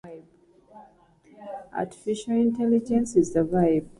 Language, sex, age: English, female, 40-49